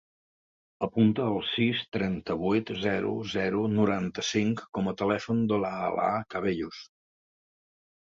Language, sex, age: Catalan, male, 50-59